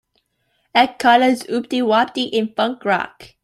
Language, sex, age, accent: English, female, under 19, United States English